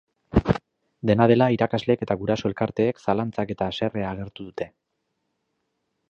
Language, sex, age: Basque, male, 30-39